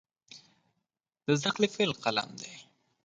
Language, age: Pashto, 19-29